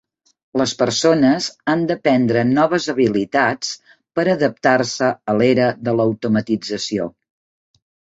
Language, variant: Catalan, Central